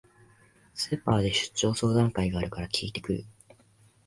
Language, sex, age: Japanese, male, 19-29